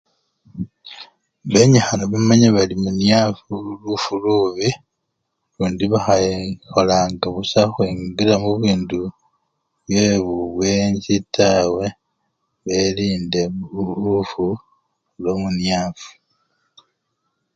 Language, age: Luyia, 40-49